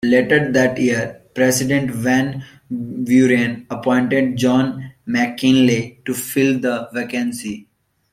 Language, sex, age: English, male, 19-29